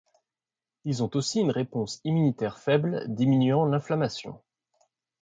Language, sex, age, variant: French, male, 19-29, Français de métropole